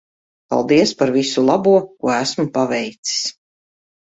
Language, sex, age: Latvian, female, 40-49